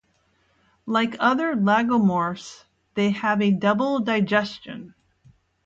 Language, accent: English, United States English